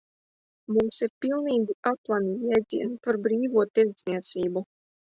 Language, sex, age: Latvian, female, 19-29